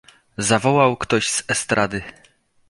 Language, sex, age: Polish, male, 30-39